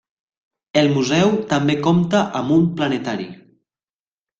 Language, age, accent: Catalan, under 19, valencià